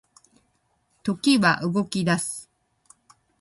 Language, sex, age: Japanese, female, 50-59